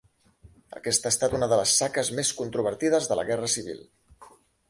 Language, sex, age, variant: Catalan, male, 30-39, Central